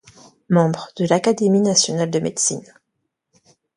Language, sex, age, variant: French, female, 30-39, Français de métropole